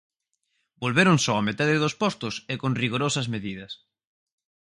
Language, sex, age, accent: Galician, male, 19-29, Oriental (común en zona oriental); Normativo (estándar)